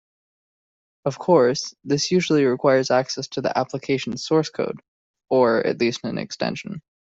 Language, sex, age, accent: English, male, 19-29, Canadian English